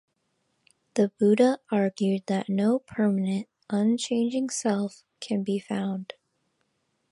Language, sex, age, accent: English, female, under 19, United States English